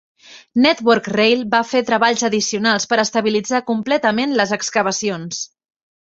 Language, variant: Catalan, Central